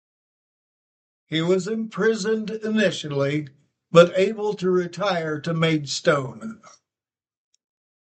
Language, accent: English, United States English